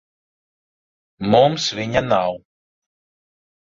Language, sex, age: Latvian, male, 40-49